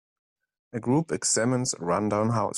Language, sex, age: English, male, 19-29